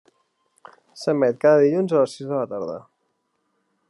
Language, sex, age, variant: Catalan, male, 30-39, Central